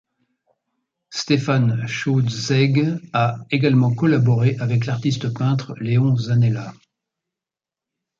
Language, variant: French, Français de métropole